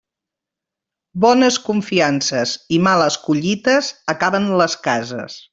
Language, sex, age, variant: Catalan, female, 50-59, Central